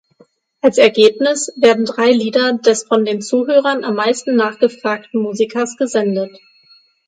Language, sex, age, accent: German, female, 19-29, Deutschland Deutsch; Hochdeutsch